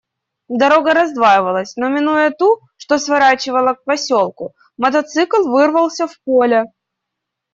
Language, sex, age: Russian, female, 19-29